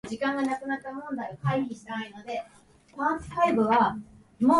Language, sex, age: Japanese, female, under 19